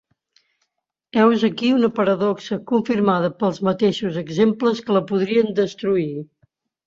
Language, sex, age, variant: Catalan, female, 70-79, Central